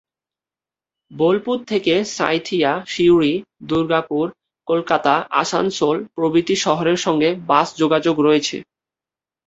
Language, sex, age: Bengali, male, 19-29